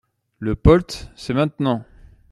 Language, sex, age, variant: French, male, 40-49, Français de métropole